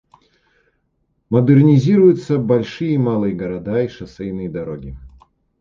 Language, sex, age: Russian, male, 30-39